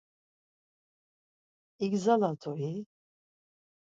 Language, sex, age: Laz, female, 40-49